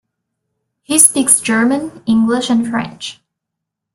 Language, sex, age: English, female, 19-29